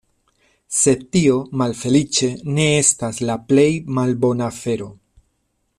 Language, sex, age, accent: Esperanto, male, 40-49, Internacia